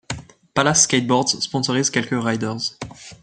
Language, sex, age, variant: French, male, 19-29, Français de métropole